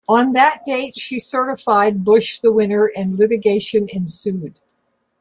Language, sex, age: English, female, 70-79